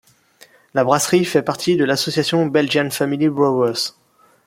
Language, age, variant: French, 19-29, Français de métropole